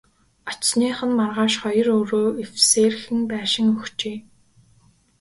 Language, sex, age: Mongolian, female, 19-29